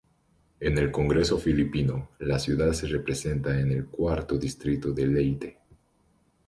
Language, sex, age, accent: Spanish, male, 19-29, Andino-Pacífico: Colombia, Perú, Ecuador, oeste de Bolivia y Venezuela andina